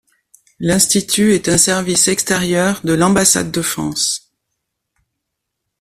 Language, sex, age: French, female, 60-69